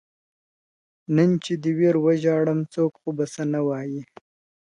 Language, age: Pashto, 19-29